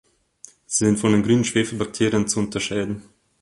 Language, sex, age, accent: German, male, 19-29, Österreichisches Deutsch